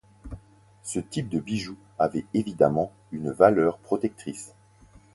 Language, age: French, 30-39